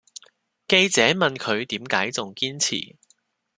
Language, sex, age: Cantonese, male, 30-39